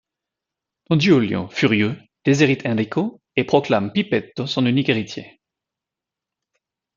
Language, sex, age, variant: French, male, 30-39, Français de métropole